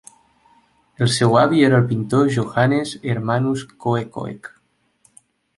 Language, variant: Catalan, Nord-Occidental